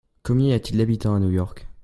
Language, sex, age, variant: French, male, under 19, Français de métropole